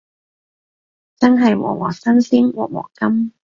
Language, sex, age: Cantonese, female, 19-29